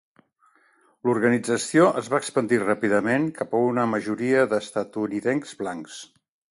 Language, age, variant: Catalan, 60-69, Central